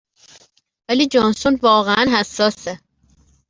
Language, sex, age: Persian, male, 30-39